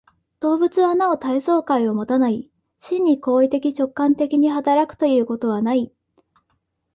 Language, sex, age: Japanese, female, 19-29